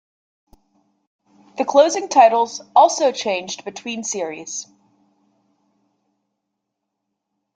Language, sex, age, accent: English, female, 30-39, United States English